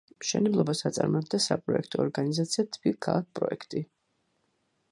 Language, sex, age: Georgian, female, 40-49